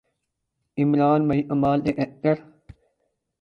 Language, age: Urdu, 19-29